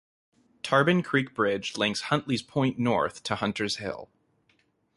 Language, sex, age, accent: English, male, 19-29, United States English